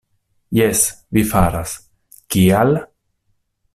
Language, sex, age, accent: Esperanto, male, 30-39, Internacia